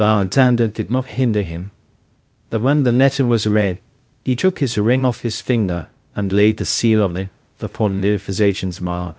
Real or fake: fake